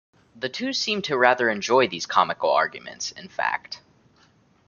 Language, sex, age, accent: English, male, 19-29, United States English